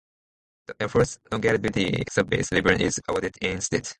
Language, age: English, under 19